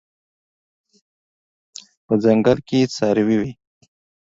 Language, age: Pashto, 19-29